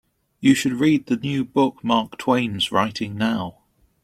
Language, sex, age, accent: English, male, 30-39, England English